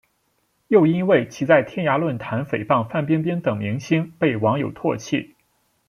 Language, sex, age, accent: Chinese, male, 19-29, 出生地：山东省